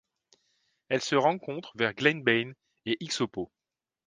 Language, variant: French, Français de métropole